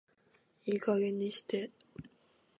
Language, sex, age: Japanese, female, 19-29